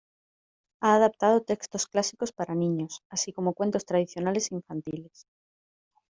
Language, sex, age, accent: Spanish, female, 30-39, España: Norte peninsular (Asturias, Castilla y León, Cantabria, País Vasco, Navarra, Aragón, La Rioja, Guadalajara, Cuenca)